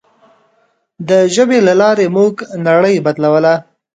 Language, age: Pashto, 19-29